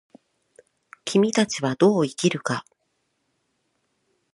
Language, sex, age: Japanese, female, 40-49